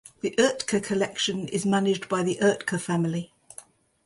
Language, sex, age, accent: English, female, 70-79, England English